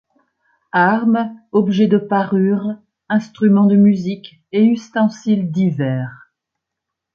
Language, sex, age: French, female, 70-79